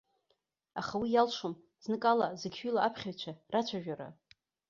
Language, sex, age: Abkhazian, female, 30-39